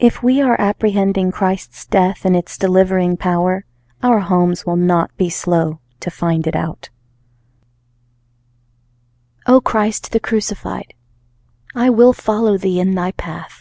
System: none